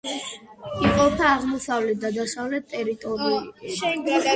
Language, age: Georgian, 19-29